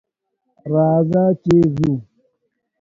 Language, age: Pashto, 30-39